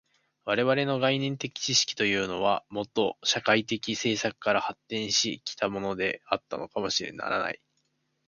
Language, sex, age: Japanese, male, 19-29